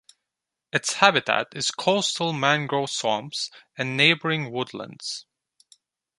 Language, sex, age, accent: English, male, 19-29, United States English